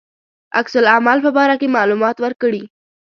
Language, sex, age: Pashto, female, 19-29